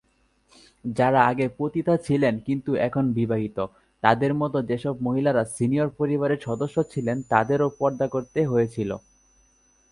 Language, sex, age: Bengali, male, under 19